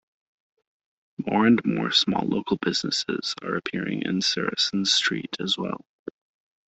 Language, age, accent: English, 30-39, Canadian English